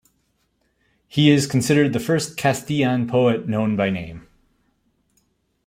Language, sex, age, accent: English, male, 30-39, United States English